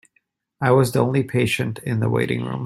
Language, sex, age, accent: English, male, 30-39, United States English